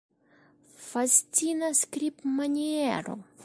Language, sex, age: Esperanto, female, 19-29